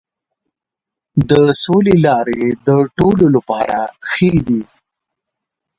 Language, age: Pashto, 30-39